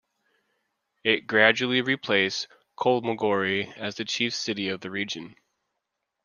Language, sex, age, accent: English, male, 30-39, United States English